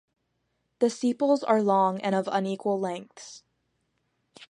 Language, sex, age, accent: English, female, under 19, United States English